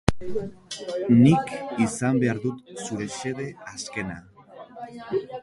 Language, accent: Basque, Mendebalekoa (Araba, Bizkaia, Gipuzkoako mendebaleko herri batzuk)